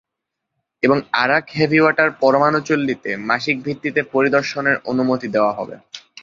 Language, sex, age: Bengali, male, 19-29